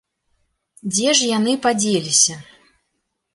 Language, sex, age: Belarusian, female, 30-39